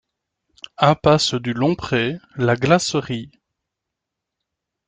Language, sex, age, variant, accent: French, male, 30-39, Français d'Europe, Français de Belgique